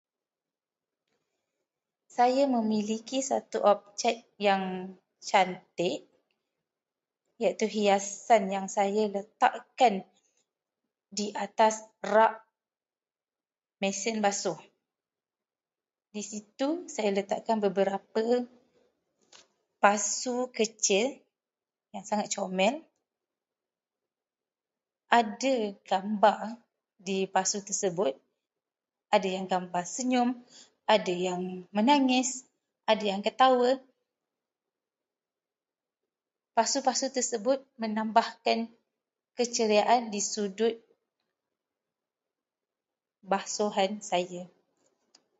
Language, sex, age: Malay, female, 30-39